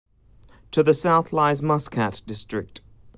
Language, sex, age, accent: English, male, 30-39, Canadian English